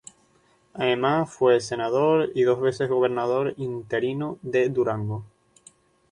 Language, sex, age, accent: Spanish, male, 19-29, España: Islas Canarias